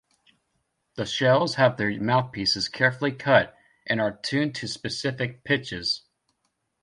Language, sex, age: English, male, 19-29